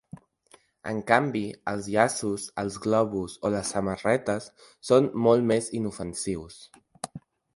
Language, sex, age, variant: Catalan, male, under 19, Central